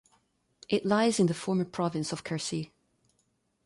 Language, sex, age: English, female, 30-39